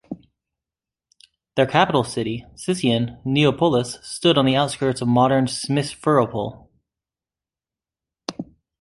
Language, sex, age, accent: English, male, 19-29, United States English